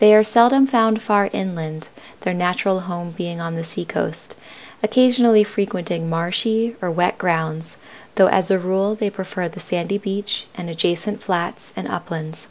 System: none